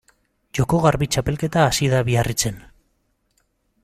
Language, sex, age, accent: Basque, male, 30-39, Mendebalekoa (Araba, Bizkaia, Gipuzkoako mendebaleko herri batzuk)